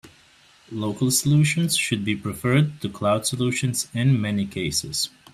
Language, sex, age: English, male, 19-29